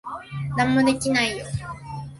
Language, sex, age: Japanese, female, 19-29